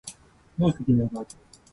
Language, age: Japanese, 30-39